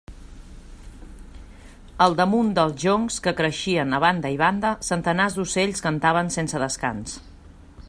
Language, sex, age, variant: Catalan, female, 40-49, Central